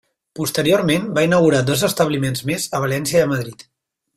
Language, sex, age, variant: Catalan, male, 30-39, Central